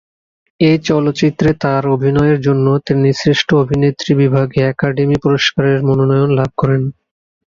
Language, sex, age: Bengali, male, 19-29